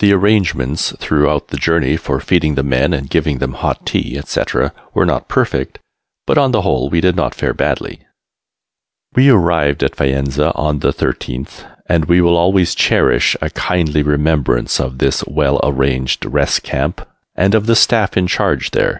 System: none